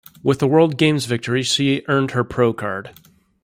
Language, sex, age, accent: English, male, 30-39, United States English